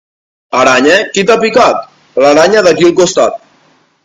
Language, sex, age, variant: Catalan, male, 19-29, Nord-Occidental